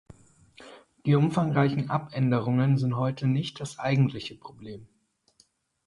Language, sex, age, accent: German, male, 30-39, Deutschland Deutsch